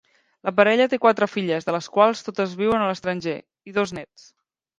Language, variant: Catalan, Central